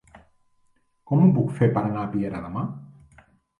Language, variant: Catalan, Central